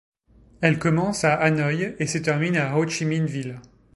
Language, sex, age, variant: French, male, 19-29, Français de métropole